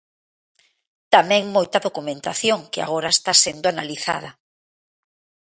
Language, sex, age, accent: Galician, female, 40-49, Normativo (estándar)